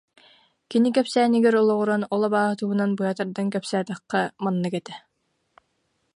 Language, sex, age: Yakut, female, 19-29